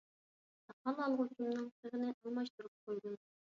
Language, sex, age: Uyghur, female, 19-29